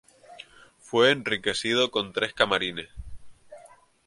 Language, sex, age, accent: Spanish, male, 19-29, España: Islas Canarias